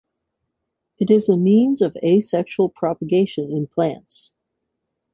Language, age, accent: English, 40-49, United States English